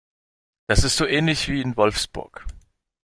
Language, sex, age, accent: German, male, 19-29, Deutschland Deutsch